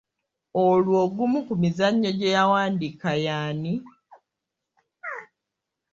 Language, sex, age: Ganda, female, 19-29